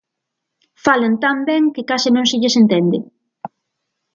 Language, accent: Galician, Atlántico (seseo e gheada)